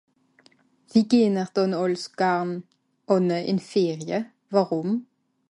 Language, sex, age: Swiss German, female, 19-29